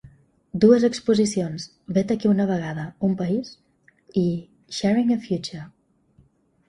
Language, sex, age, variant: Catalan, female, 19-29, Balear